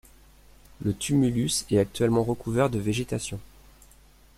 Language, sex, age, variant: French, male, 30-39, Français de métropole